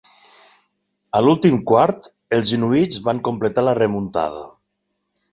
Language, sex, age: Catalan, male, 40-49